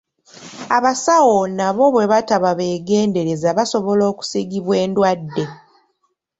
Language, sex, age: Ganda, female, 19-29